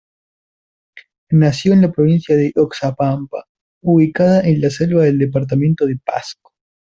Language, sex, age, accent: Spanish, male, under 19, Rioplatense: Argentina, Uruguay, este de Bolivia, Paraguay